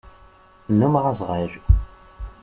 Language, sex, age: Kabyle, male, 19-29